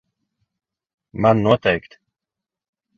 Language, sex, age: Latvian, male, 30-39